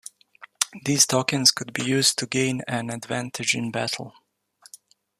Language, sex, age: English, male, 19-29